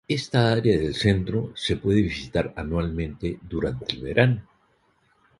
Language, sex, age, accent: Spanish, male, 50-59, Andino-Pacífico: Colombia, Perú, Ecuador, oeste de Bolivia y Venezuela andina